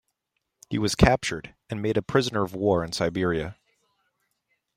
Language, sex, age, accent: English, male, 19-29, United States English